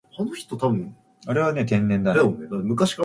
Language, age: English, 19-29